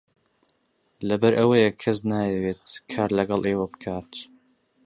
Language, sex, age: Central Kurdish, male, 19-29